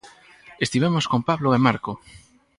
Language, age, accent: Galician, 30-39, Normativo (estándar)